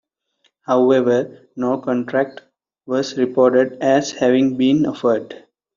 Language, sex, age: English, male, 19-29